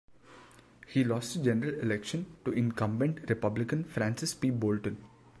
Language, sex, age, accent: English, male, 19-29, India and South Asia (India, Pakistan, Sri Lanka)